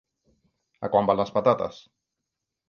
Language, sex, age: Catalan, male, 40-49